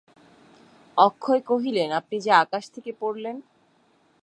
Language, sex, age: Bengali, female, 30-39